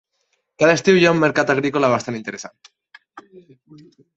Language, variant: Catalan, Nord-Occidental